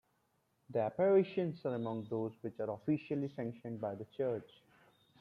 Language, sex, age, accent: English, male, 19-29, India and South Asia (India, Pakistan, Sri Lanka)